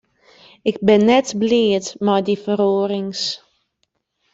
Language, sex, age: Western Frisian, female, 30-39